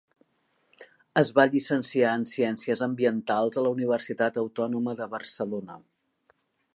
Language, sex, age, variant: Catalan, female, 50-59, Central